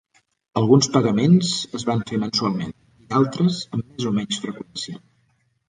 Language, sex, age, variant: Catalan, male, 40-49, Central